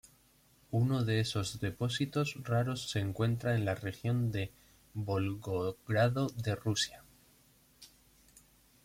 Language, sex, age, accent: Spanish, male, 30-39, España: Norte peninsular (Asturias, Castilla y León, Cantabria, País Vasco, Navarra, Aragón, La Rioja, Guadalajara, Cuenca)